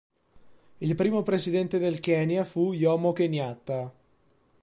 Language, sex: Italian, male